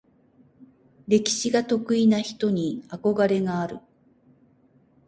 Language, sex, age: Japanese, female, 60-69